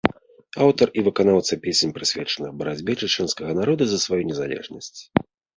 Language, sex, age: Belarusian, male, 30-39